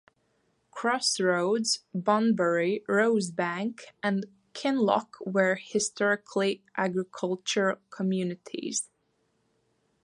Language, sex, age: English, female, 19-29